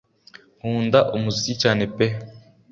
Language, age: Kinyarwanda, under 19